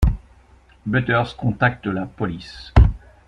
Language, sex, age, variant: French, male, 60-69, Français de métropole